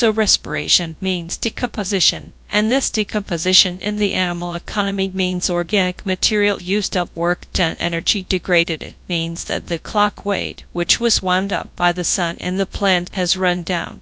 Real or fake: fake